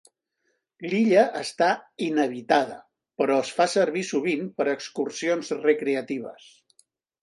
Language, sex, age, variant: Catalan, male, 60-69, Central